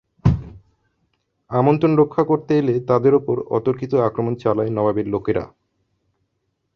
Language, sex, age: Bengali, male, 30-39